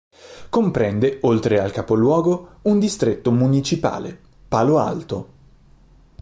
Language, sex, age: Italian, male, 30-39